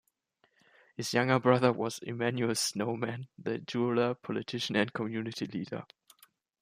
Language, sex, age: English, male, 19-29